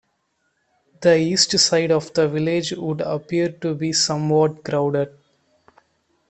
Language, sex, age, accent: English, male, under 19, India and South Asia (India, Pakistan, Sri Lanka)